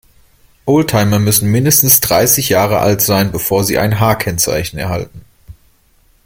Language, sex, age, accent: German, male, 30-39, Deutschland Deutsch